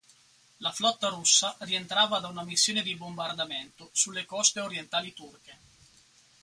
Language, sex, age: Italian, male, 40-49